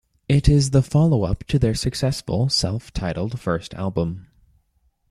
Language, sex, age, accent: English, male, 19-29, United States English